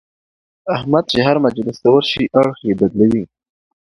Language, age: Pashto, 19-29